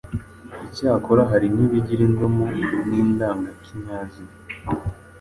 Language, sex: Kinyarwanda, male